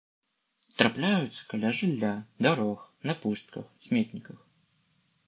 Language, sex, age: Belarusian, male, 19-29